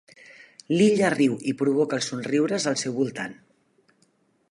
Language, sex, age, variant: Catalan, female, 50-59, Central